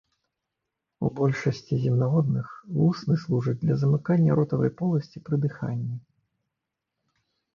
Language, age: Belarusian, 40-49